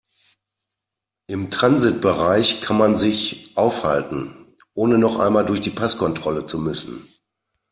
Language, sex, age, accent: German, male, 40-49, Deutschland Deutsch